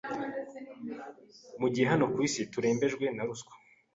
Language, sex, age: Kinyarwanda, male, 19-29